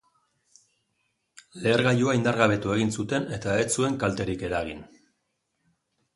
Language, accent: Basque, Mendebalekoa (Araba, Bizkaia, Gipuzkoako mendebaleko herri batzuk)